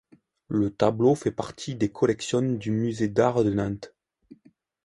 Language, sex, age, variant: French, male, 19-29, Français de métropole